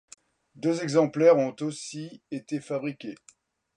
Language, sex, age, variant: French, male, 60-69, Français de métropole